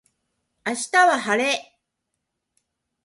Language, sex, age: Japanese, female, 50-59